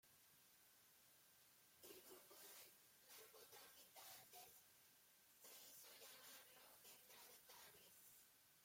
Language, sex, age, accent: Spanish, female, 30-39, Caribe: Cuba, Venezuela, Puerto Rico, República Dominicana, Panamá, Colombia caribeña, México caribeño, Costa del golfo de México